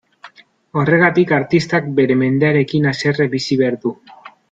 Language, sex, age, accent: Basque, male, 30-39, Mendebalekoa (Araba, Bizkaia, Gipuzkoako mendebaleko herri batzuk)